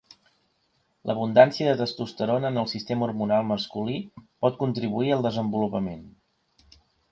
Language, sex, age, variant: Catalan, male, 40-49, Central